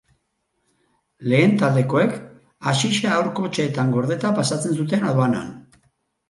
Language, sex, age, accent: Basque, male, 50-59, Erdialdekoa edo Nafarra (Gipuzkoa, Nafarroa)